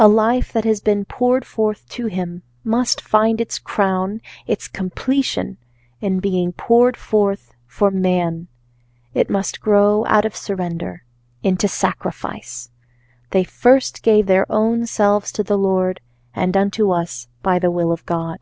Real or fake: real